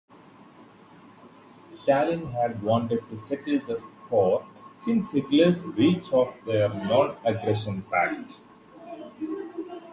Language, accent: English, India and South Asia (India, Pakistan, Sri Lanka)